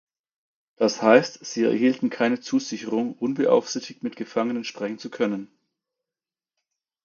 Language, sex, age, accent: German, male, 40-49, Deutschland Deutsch